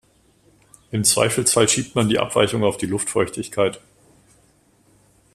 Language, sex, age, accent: German, male, 30-39, Deutschland Deutsch